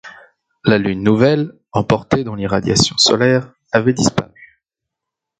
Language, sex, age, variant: French, male, 19-29, Français de métropole